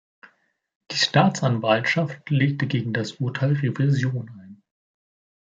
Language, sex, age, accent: German, male, 19-29, Deutschland Deutsch